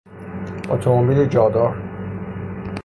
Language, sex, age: Persian, male, 19-29